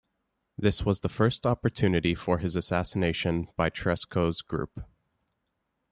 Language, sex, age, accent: English, male, 19-29, Canadian English